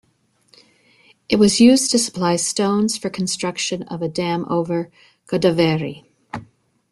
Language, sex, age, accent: English, female, 40-49, United States English